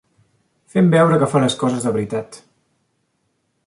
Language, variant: Catalan, Central